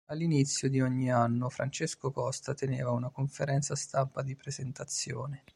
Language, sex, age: Italian, male, 30-39